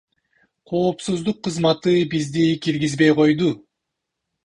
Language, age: Kyrgyz, 40-49